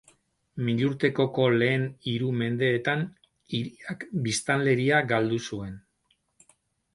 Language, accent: Basque, Mendebalekoa (Araba, Bizkaia, Gipuzkoako mendebaleko herri batzuk)